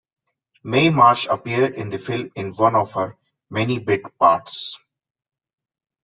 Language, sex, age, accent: English, male, 30-39, India and South Asia (India, Pakistan, Sri Lanka)